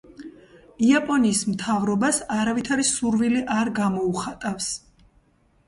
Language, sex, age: Georgian, female, 30-39